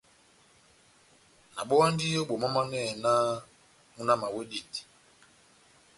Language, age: Batanga, 50-59